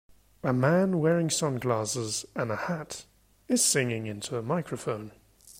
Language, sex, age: English, male, 19-29